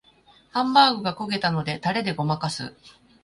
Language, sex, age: Japanese, female, 40-49